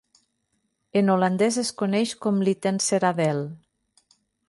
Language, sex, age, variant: Catalan, female, 40-49, Nord-Occidental